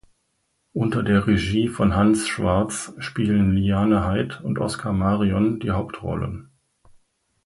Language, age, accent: German, 50-59, Deutschland Deutsch